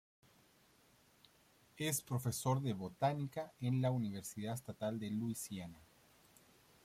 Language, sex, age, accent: Spanish, male, 40-49, Chileno: Chile, Cuyo